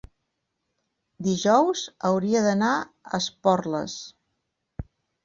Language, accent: Catalan, Empordanès